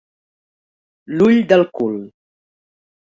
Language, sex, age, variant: Catalan, female, 40-49, Central